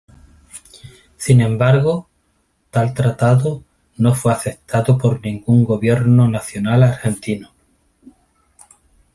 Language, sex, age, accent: Spanish, male, 30-39, España: Sur peninsular (Andalucia, Extremadura, Murcia)